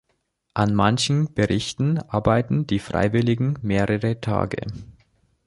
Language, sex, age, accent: German, male, under 19, Deutschland Deutsch